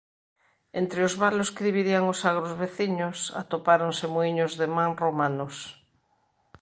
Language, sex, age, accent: Galician, female, 50-59, Normativo (estándar)